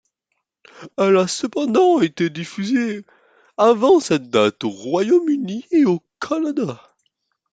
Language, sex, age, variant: French, male, under 19, Français de métropole